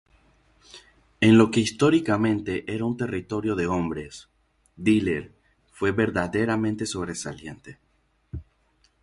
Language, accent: Spanish, América central